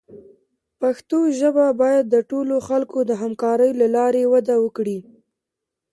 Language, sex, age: Pashto, female, 19-29